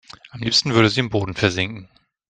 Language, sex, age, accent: German, male, 30-39, Deutschland Deutsch